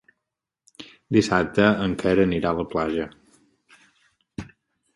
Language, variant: Catalan, Balear